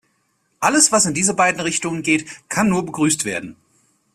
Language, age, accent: German, 19-29, Deutschland Deutsch